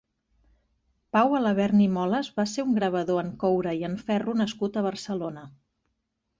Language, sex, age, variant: Catalan, female, 40-49, Central